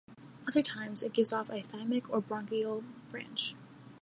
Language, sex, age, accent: English, female, 19-29, United States English